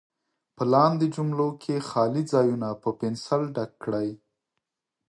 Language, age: Pashto, 30-39